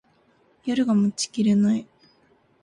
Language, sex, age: Japanese, female, 19-29